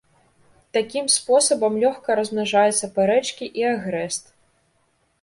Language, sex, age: Belarusian, female, 19-29